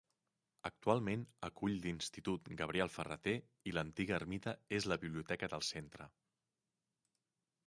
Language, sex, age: Catalan, male, 40-49